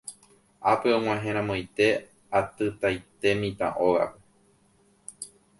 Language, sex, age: Guarani, male, 19-29